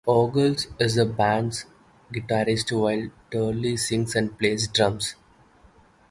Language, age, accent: English, 19-29, India and South Asia (India, Pakistan, Sri Lanka)